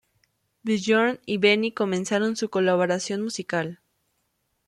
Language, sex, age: Spanish, female, 19-29